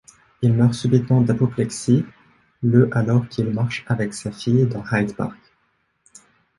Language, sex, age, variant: French, male, 19-29, Français de métropole